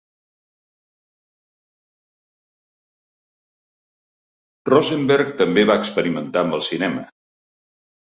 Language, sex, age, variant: Catalan, male, 70-79, Central